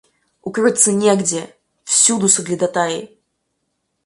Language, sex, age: Russian, female, 19-29